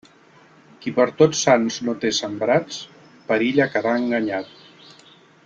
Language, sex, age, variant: Catalan, male, 50-59, Central